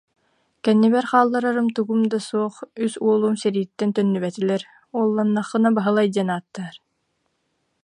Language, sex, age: Yakut, female, 19-29